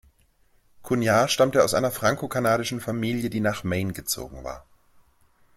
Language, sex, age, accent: German, male, 30-39, Deutschland Deutsch